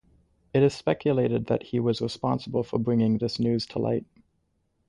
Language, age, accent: English, 19-29, Canadian English